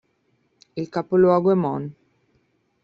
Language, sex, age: Italian, female, 30-39